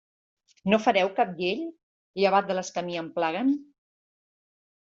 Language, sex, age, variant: Catalan, female, 40-49, Central